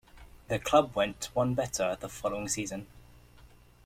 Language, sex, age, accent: English, male, under 19, England English